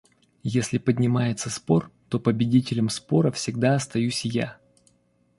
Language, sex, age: Russian, male, 30-39